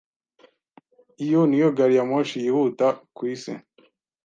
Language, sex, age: Kinyarwanda, male, 19-29